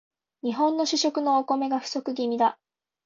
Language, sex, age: Japanese, female, 19-29